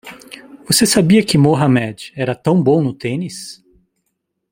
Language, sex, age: Portuguese, male, 40-49